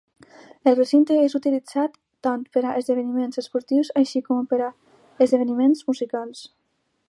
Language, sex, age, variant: Catalan, female, under 19, Alacantí